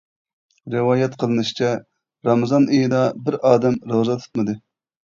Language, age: Uyghur, 19-29